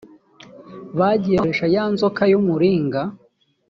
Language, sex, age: Kinyarwanda, male, 30-39